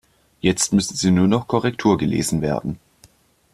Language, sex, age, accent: German, male, under 19, Deutschland Deutsch